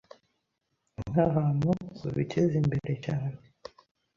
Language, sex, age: Kinyarwanda, male, under 19